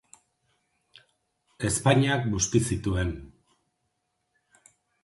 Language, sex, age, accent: Basque, male, 50-59, Erdialdekoa edo Nafarra (Gipuzkoa, Nafarroa)